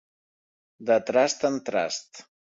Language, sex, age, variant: Catalan, male, 30-39, Central